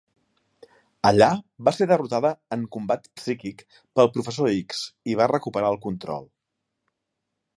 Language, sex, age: Catalan, male, 40-49